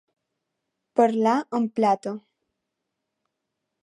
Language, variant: Catalan, Balear